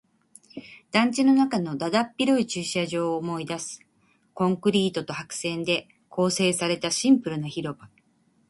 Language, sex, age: Japanese, female, 19-29